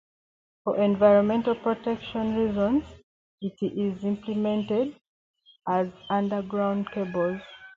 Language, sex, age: English, female, 30-39